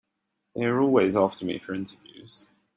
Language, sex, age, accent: English, male, 19-29, England English